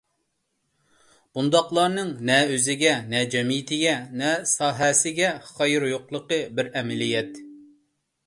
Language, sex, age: Uyghur, male, 30-39